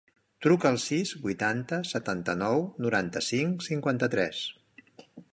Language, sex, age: Catalan, male, 50-59